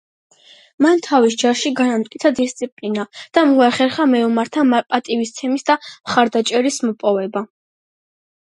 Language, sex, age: Georgian, female, under 19